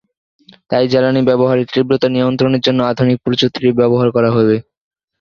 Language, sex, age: Bengali, male, under 19